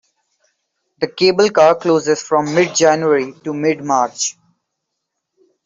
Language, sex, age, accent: English, male, 19-29, India and South Asia (India, Pakistan, Sri Lanka)